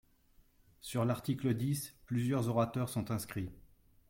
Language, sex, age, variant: French, male, 30-39, Français de métropole